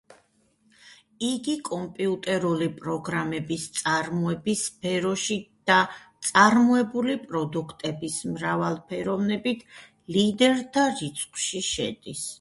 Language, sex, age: Georgian, female, 50-59